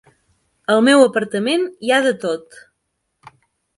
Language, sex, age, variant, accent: Catalan, female, 30-39, Central, Girona